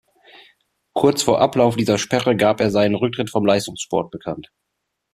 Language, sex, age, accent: German, male, 30-39, Deutschland Deutsch